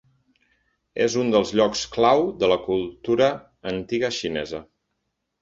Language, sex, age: Catalan, male, 50-59